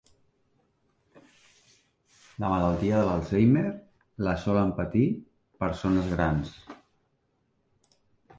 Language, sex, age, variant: Catalan, male, 40-49, Central